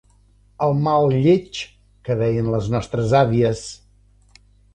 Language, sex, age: Catalan, male, 50-59